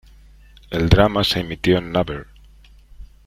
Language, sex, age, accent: Spanish, male, 40-49, España: Centro-Sur peninsular (Madrid, Toledo, Castilla-La Mancha)